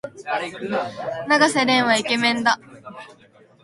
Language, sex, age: Japanese, female, 19-29